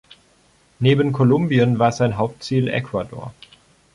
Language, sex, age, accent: German, male, 19-29, Deutschland Deutsch